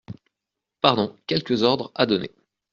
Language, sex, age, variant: French, male, 30-39, Français de métropole